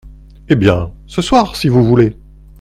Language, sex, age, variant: French, male, 60-69, Français de métropole